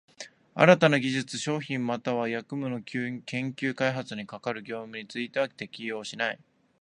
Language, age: Japanese, 19-29